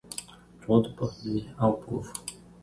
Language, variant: Portuguese, Portuguese (Brasil)